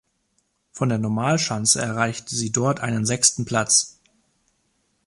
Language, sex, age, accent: German, male, 19-29, Deutschland Deutsch